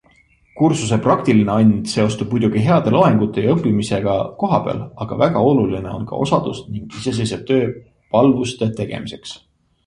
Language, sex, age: Estonian, male, 40-49